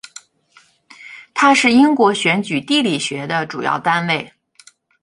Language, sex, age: Chinese, female, 40-49